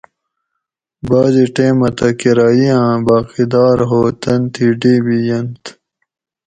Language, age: Gawri, 19-29